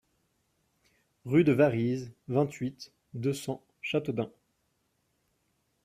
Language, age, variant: French, 30-39, Français de métropole